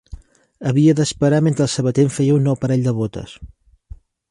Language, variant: Catalan, Central